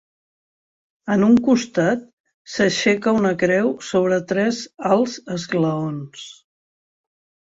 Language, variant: Catalan, Central